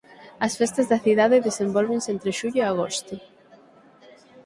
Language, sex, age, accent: Galician, female, 19-29, Atlántico (seseo e gheada); Normativo (estándar)